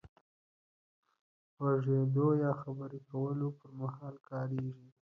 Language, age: Pashto, 19-29